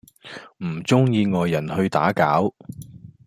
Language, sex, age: Cantonese, male, 40-49